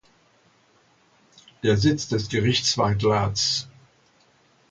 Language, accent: German, Deutschland Deutsch